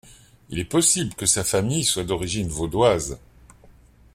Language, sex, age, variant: French, male, 50-59, Français de métropole